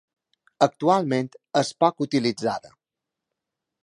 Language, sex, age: Catalan, male, 30-39